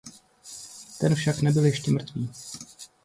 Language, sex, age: Czech, male, 30-39